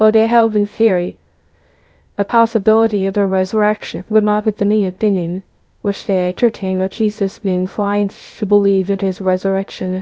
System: TTS, VITS